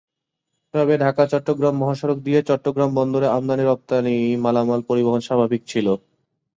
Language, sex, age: Bengali, male, 19-29